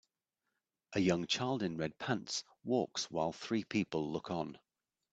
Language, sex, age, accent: English, male, 50-59, England English